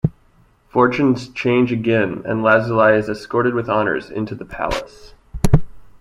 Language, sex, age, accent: English, male, 19-29, United States English